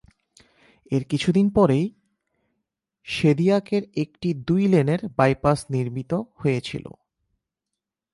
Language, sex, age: Bengali, male, 19-29